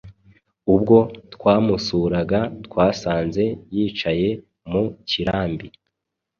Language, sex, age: Kinyarwanda, male, 30-39